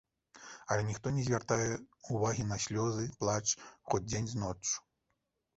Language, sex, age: Belarusian, male, 50-59